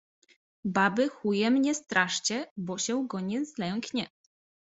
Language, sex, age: Polish, female, 30-39